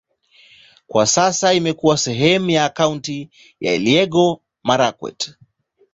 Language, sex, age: Swahili, male, 19-29